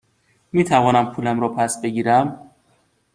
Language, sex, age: Persian, male, 19-29